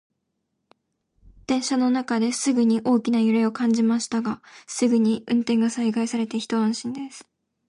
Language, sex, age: Japanese, female, under 19